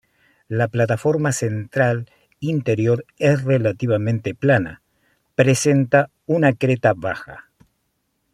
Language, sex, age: Spanish, male, 50-59